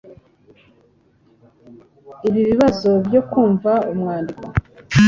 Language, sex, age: Kinyarwanda, female, 40-49